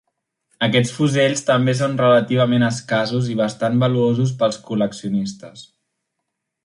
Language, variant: Catalan, Central